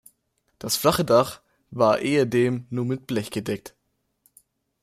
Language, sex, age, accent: German, male, under 19, Deutschland Deutsch